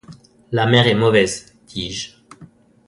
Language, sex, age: French, male, under 19